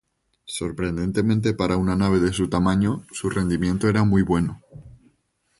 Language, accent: Spanish, España: Centro-Sur peninsular (Madrid, Toledo, Castilla-La Mancha)